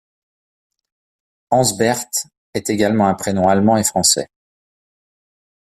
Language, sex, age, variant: French, male, 40-49, Français de métropole